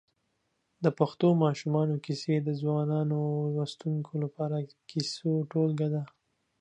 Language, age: Pashto, 19-29